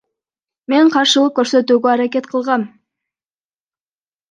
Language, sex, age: Kyrgyz, female, under 19